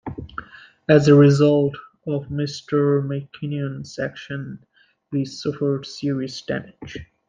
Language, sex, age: English, male, 19-29